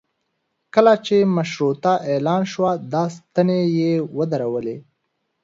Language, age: Pashto, under 19